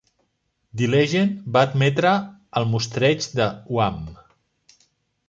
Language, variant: Catalan, Central